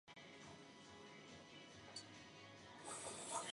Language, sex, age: English, female, 19-29